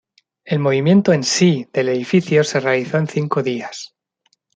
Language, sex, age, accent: Spanish, male, 40-49, España: Centro-Sur peninsular (Madrid, Toledo, Castilla-La Mancha)